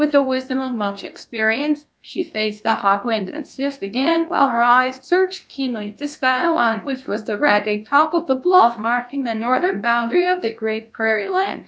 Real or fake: fake